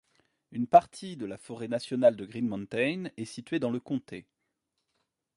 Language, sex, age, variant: French, male, 30-39, Français de métropole